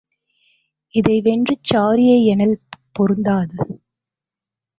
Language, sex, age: Tamil, female, 30-39